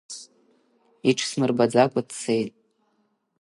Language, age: Abkhazian, under 19